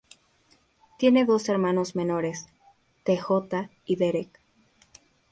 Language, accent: Spanish, México